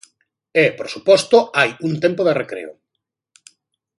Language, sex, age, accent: Galician, male, 40-49, Normativo (estándar)